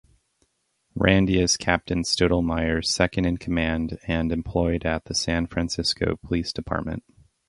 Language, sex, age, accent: English, male, 19-29, United States English